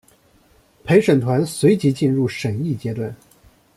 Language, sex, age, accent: Chinese, male, 19-29, 出生地：江苏省